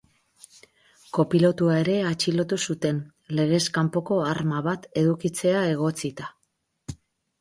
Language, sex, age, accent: Basque, female, 40-49, Mendebalekoa (Araba, Bizkaia, Gipuzkoako mendebaleko herri batzuk)